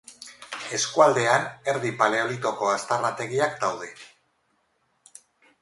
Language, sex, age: Basque, female, 50-59